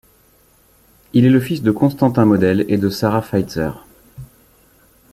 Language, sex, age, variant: French, male, 40-49, Français de métropole